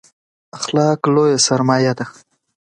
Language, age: Pashto, under 19